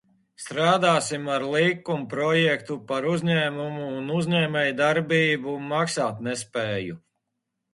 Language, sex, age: Latvian, male, 40-49